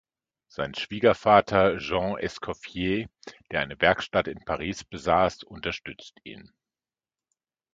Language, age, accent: German, 50-59, Deutschland Deutsch